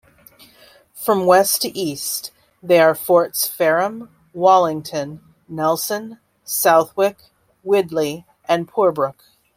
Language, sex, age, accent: English, female, 40-49, United States English